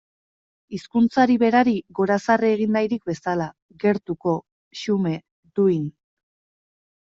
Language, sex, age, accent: Basque, female, 19-29, Erdialdekoa edo Nafarra (Gipuzkoa, Nafarroa)